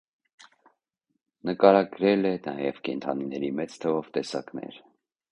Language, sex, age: Armenian, male, 30-39